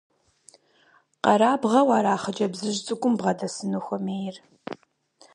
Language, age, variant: Kabardian, 19-29, Адыгэбзэ (Къэбэрдей, Кирил, псоми зэдай)